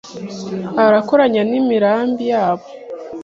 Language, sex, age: Kinyarwanda, female, 19-29